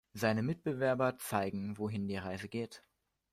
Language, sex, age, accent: German, male, under 19, Deutschland Deutsch